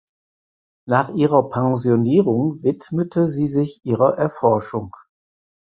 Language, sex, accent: German, male, Deutschland Deutsch